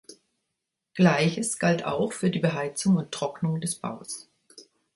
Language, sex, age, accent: German, female, 60-69, Deutschland Deutsch